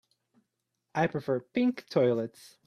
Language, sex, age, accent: English, male, 19-29, United States English